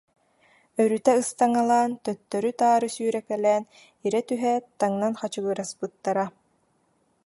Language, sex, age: Yakut, female, 19-29